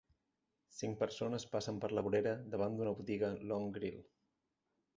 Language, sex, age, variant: Catalan, male, 30-39, Central